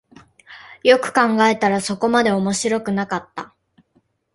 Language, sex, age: Japanese, female, 30-39